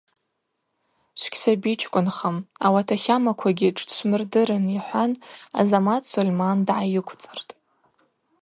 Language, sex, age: Abaza, female, 19-29